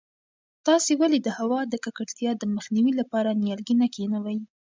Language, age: Pashto, 19-29